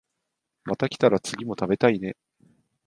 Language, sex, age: Japanese, male, 19-29